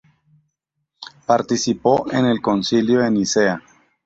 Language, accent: Spanish, Andino-Pacífico: Colombia, Perú, Ecuador, oeste de Bolivia y Venezuela andina